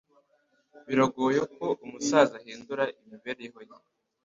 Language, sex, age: Kinyarwanda, male, under 19